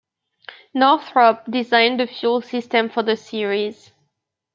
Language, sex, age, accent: English, female, 19-29, Canadian English